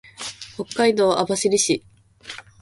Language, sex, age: Japanese, female, 19-29